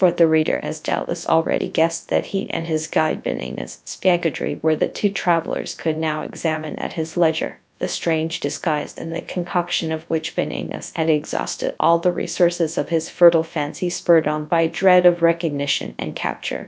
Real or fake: fake